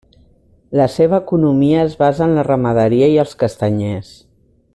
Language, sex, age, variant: Catalan, female, 50-59, Central